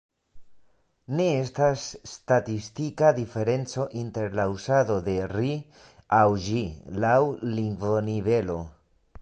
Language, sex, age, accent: Esperanto, male, 40-49, Internacia